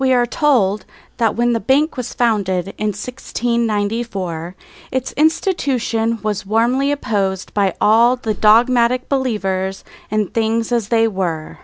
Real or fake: real